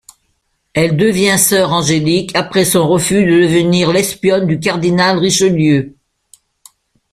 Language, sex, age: French, female, 70-79